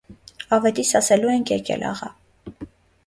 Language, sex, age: Armenian, female, 19-29